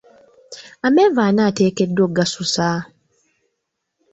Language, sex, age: Ganda, female, 19-29